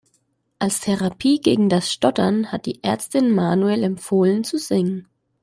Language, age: German, 19-29